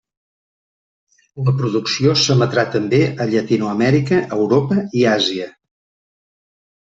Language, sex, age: Catalan, male, 40-49